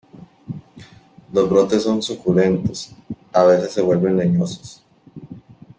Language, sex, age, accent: Spanish, male, 30-39, América central